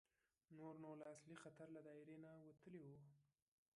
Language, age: Pashto, 19-29